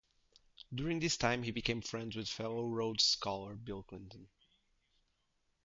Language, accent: English, United States English